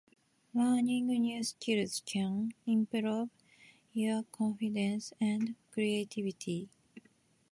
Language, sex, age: Japanese, female, 30-39